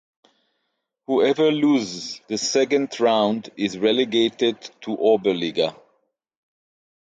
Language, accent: English, United States English